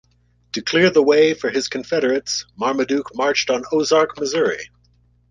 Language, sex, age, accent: English, male, 40-49, United States English